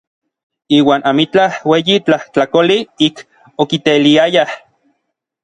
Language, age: Orizaba Nahuatl, 30-39